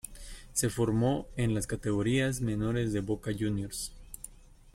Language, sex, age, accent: Spanish, male, 30-39, América central